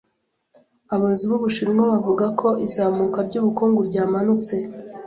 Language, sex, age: Kinyarwanda, female, 19-29